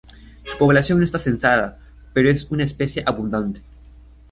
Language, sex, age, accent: Spanish, male, under 19, Andino-Pacífico: Colombia, Perú, Ecuador, oeste de Bolivia y Venezuela andina